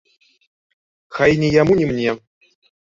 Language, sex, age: Belarusian, male, 30-39